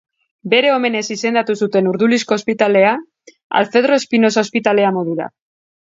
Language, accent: Basque, Mendebalekoa (Araba, Bizkaia, Gipuzkoako mendebaleko herri batzuk)